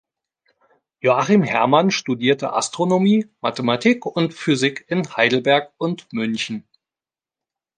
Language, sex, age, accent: German, male, 40-49, Deutschland Deutsch